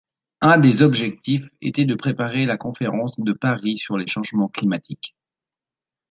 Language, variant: French, Français de métropole